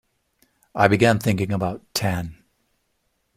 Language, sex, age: English, male, 60-69